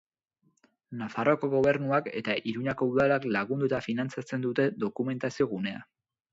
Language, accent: Basque, Mendebalekoa (Araba, Bizkaia, Gipuzkoako mendebaleko herri batzuk)